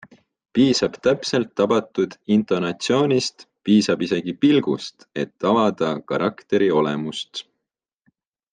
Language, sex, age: Estonian, male, 19-29